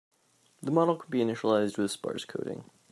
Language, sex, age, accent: English, male, 19-29, United States English